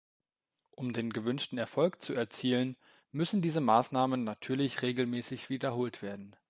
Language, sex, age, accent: German, male, 19-29, Deutschland Deutsch